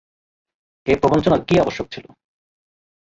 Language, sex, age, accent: Bengali, male, 40-49, প্রমিত